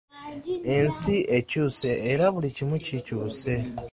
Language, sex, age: Ganda, male, 19-29